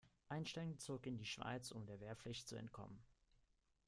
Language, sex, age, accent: German, male, 19-29, Deutschland Deutsch